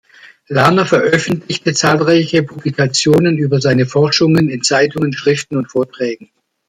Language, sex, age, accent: German, male, 60-69, Deutschland Deutsch